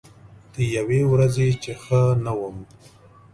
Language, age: Pashto, 30-39